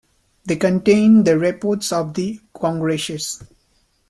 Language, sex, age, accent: English, male, 19-29, India and South Asia (India, Pakistan, Sri Lanka)